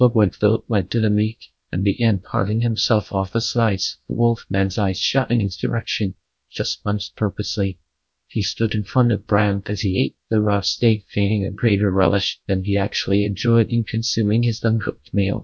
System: TTS, GlowTTS